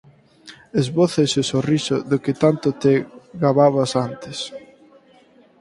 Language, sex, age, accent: Galician, male, 19-29, Atlántico (seseo e gheada)